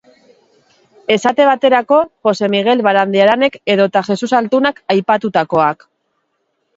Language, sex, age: Basque, female, 40-49